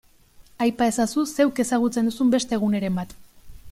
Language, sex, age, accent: Basque, female, 30-39, Erdialdekoa edo Nafarra (Gipuzkoa, Nafarroa)